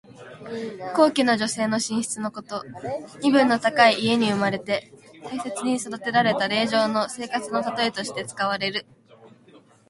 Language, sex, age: Japanese, female, 19-29